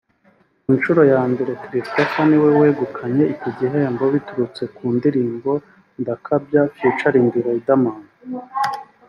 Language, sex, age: Kinyarwanda, male, 19-29